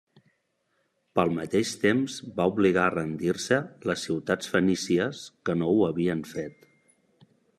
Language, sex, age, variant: Catalan, male, 40-49, Nord-Occidental